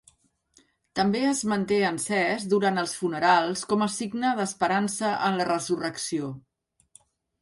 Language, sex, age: Catalan, female, 50-59